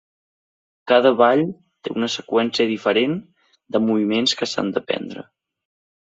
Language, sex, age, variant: Catalan, male, 19-29, Central